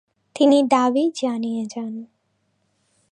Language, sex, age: Bengali, female, 19-29